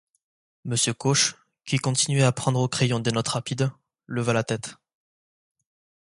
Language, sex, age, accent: French, male, under 19, Français du sud de la France